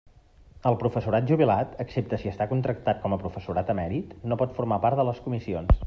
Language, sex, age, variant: Catalan, male, 30-39, Central